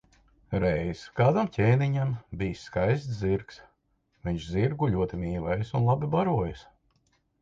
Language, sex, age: Latvian, male, 50-59